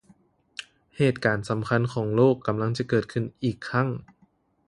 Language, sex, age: Lao, male, 19-29